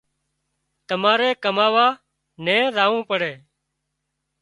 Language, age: Wadiyara Koli, 40-49